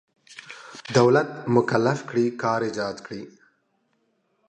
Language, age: Pashto, 30-39